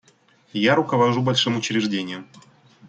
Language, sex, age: Russian, male, 19-29